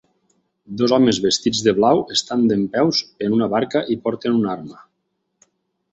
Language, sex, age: Catalan, male, 40-49